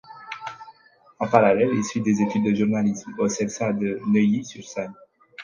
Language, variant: French, Français d'Afrique subsaharienne et des îles africaines